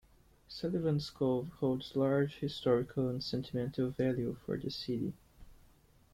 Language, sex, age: English, male, 19-29